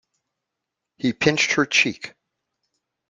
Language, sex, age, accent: English, male, 70-79, United States English